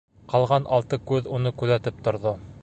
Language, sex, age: Bashkir, male, 30-39